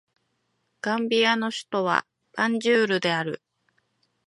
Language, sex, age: Japanese, female, 30-39